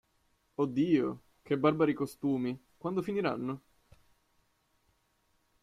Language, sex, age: Italian, male, 19-29